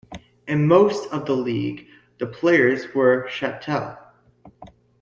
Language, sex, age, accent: English, male, under 19, United States English